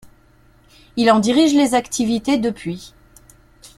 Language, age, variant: French, 40-49, Français de métropole